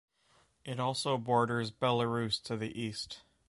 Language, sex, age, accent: English, male, 19-29, Canadian English